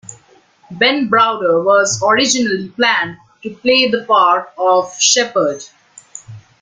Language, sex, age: English, male, under 19